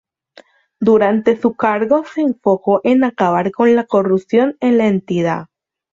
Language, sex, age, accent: Spanish, female, under 19, Caribe: Cuba, Venezuela, Puerto Rico, República Dominicana, Panamá, Colombia caribeña, México caribeño, Costa del golfo de México